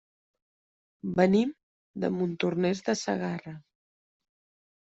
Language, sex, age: Catalan, female, 30-39